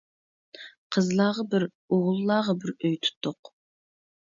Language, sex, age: Uyghur, female, 19-29